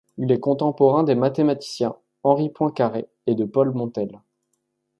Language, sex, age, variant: French, male, under 19, Français de métropole